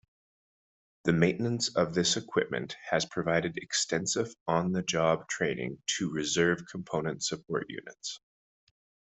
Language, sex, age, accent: English, male, 19-29, Canadian English